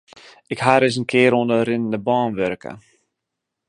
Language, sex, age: Western Frisian, male, 19-29